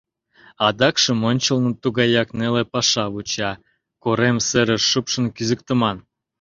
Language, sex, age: Mari, male, 30-39